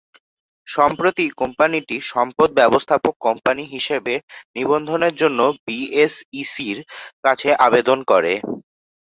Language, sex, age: Bengali, male, under 19